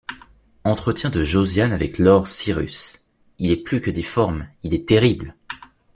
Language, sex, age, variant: French, male, 19-29, Français de métropole